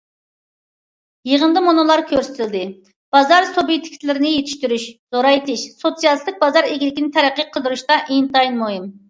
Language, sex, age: Uyghur, female, 40-49